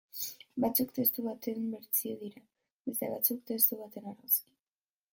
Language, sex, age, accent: Basque, female, 19-29, Mendebalekoa (Araba, Bizkaia, Gipuzkoako mendebaleko herri batzuk)